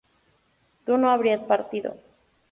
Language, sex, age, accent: Spanish, female, 19-29, México